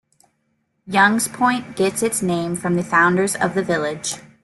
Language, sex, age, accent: English, female, 30-39, United States English